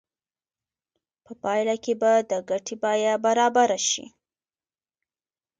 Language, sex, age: Pashto, female, 19-29